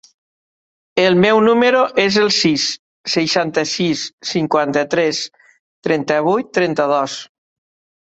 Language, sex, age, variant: Catalan, male, 40-49, Nord-Occidental